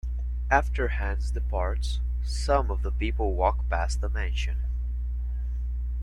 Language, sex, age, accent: English, male, 19-29, United States English